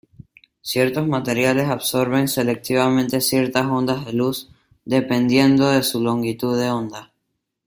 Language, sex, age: Spanish, male, under 19